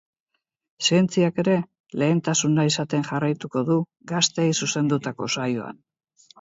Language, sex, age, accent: Basque, female, 70-79, Mendebalekoa (Araba, Bizkaia, Gipuzkoako mendebaleko herri batzuk)